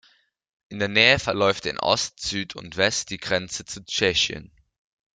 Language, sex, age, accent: German, male, under 19, Deutschland Deutsch